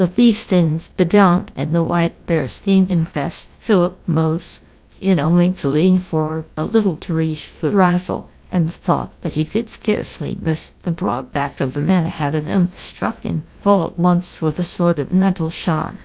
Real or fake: fake